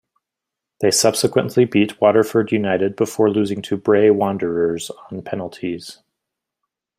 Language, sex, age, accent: English, male, 30-39, United States English